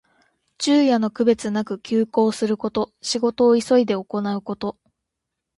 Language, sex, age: Japanese, female, 19-29